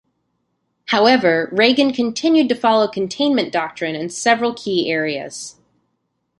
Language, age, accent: English, 19-29, United States English